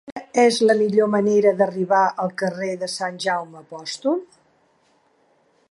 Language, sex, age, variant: Catalan, female, 70-79, Central